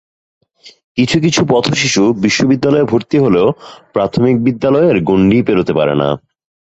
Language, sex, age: Bengali, male, 19-29